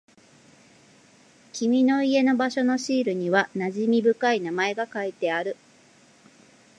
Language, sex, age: Japanese, female, 40-49